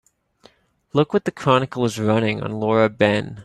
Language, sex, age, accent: English, male, 30-39, United States English